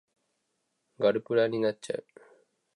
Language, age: Japanese, 30-39